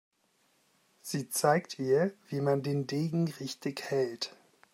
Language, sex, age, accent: German, male, 19-29, Deutschland Deutsch